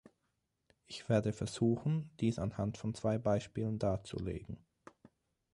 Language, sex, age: German, male, 19-29